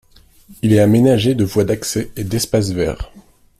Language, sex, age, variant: French, male, 19-29, Français de métropole